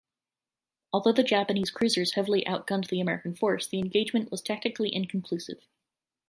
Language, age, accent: English, 30-39, United States English